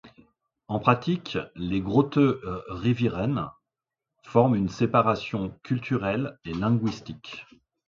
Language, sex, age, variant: French, male, 50-59, Français de métropole